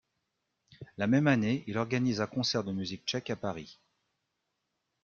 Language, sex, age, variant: French, male, 40-49, Français de métropole